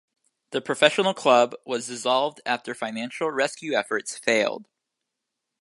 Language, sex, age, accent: English, male, 19-29, United States English